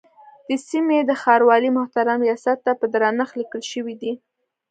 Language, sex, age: Pashto, female, 19-29